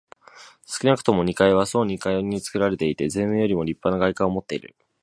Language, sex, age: Japanese, male, 19-29